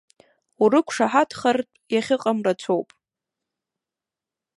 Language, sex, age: Abkhazian, female, under 19